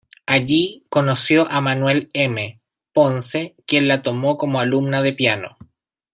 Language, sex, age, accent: Spanish, male, 40-49, Chileno: Chile, Cuyo